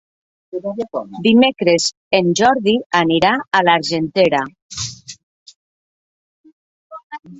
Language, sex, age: Catalan, male, 40-49